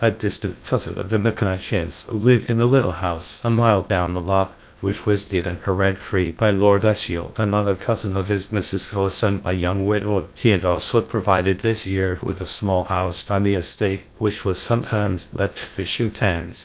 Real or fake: fake